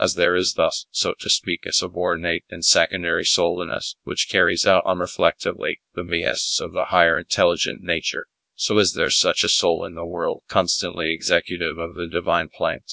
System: TTS, GradTTS